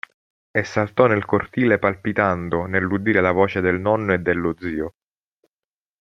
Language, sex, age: Italian, male, 30-39